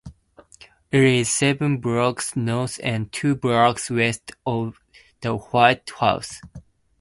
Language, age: English, 19-29